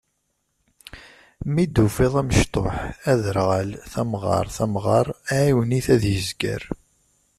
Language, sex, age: Kabyle, male, 30-39